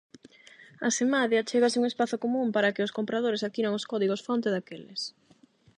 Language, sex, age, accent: Galician, female, 19-29, Atlántico (seseo e gheada); Normativo (estándar); Neofalante